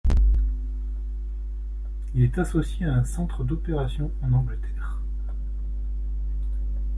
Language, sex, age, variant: French, male, 19-29, Français de métropole